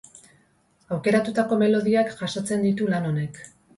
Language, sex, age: Basque, female, 40-49